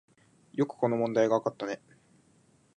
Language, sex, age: Japanese, male, 19-29